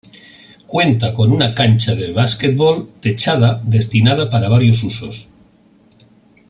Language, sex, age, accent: Spanish, male, 50-59, España: Norte peninsular (Asturias, Castilla y León, Cantabria, País Vasco, Navarra, Aragón, La Rioja, Guadalajara, Cuenca)